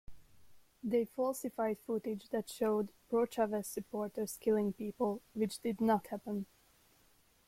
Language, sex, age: English, female, 19-29